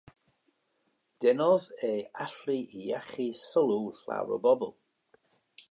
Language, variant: Welsh, North-Eastern Welsh